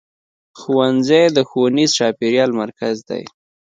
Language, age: Pashto, 19-29